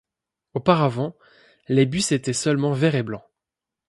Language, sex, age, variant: French, male, 30-39, Français de métropole